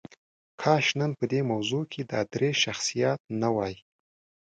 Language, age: Pashto, 19-29